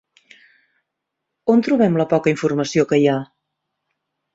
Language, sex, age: Catalan, female, 40-49